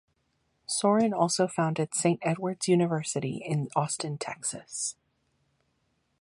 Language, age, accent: English, 19-29, United States English